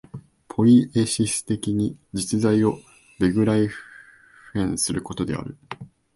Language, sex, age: Japanese, male, 19-29